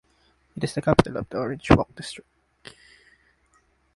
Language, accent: English, Filipino